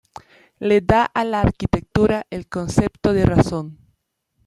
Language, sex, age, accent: Spanish, female, under 19, Andino-Pacífico: Colombia, Perú, Ecuador, oeste de Bolivia y Venezuela andina